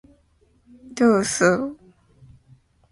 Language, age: Chinese, 19-29